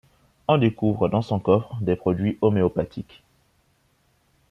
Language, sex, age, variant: French, male, under 19, Français des départements et régions d'outre-mer